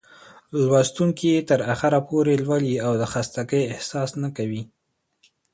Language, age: Pashto, 19-29